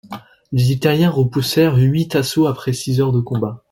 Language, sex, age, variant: French, male, 19-29, Français de métropole